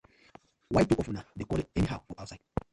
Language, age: Nigerian Pidgin, 40-49